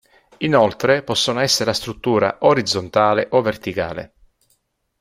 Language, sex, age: Italian, male, 50-59